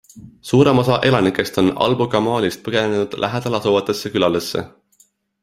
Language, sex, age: Estonian, male, 19-29